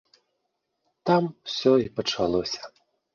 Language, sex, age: Belarusian, male, 30-39